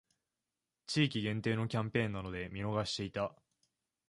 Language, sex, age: Japanese, male, 19-29